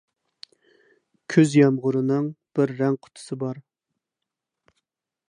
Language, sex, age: Uyghur, male, 19-29